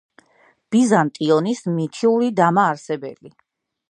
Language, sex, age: Georgian, female, 30-39